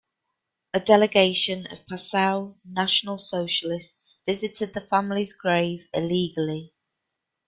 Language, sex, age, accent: English, female, 40-49, England English